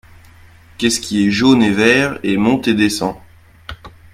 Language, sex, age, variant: French, male, 30-39, Français de métropole